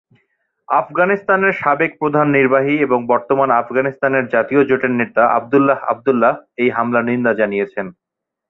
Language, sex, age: Bengali, male, 30-39